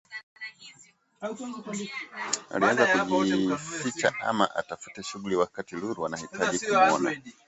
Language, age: Swahili, 30-39